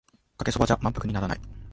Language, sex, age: Japanese, male, 19-29